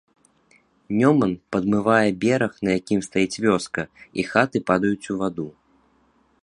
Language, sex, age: Belarusian, male, 19-29